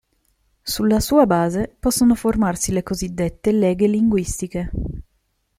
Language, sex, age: Italian, female, 30-39